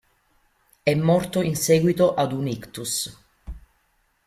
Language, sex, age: Italian, female, 40-49